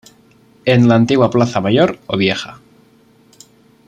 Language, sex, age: Spanish, male, 19-29